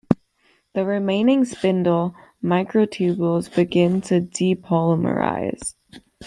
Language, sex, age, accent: English, female, under 19, United States English